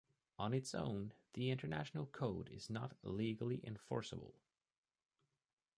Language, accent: English, United States English